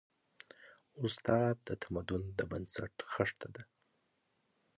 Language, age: Pashto, 19-29